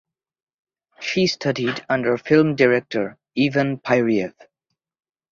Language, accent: English, India and South Asia (India, Pakistan, Sri Lanka)